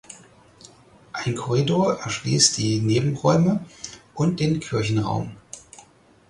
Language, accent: German, Deutschland Deutsch